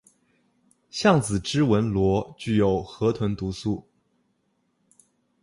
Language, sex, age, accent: Chinese, male, 19-29, 出生地：浙江省